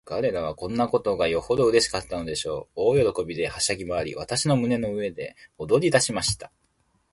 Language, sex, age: Japanese, male, 19-29